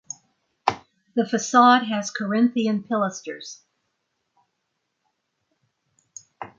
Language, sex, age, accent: English, female, 80-89, United States English